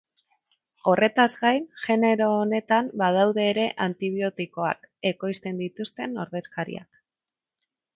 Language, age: Basque, 90+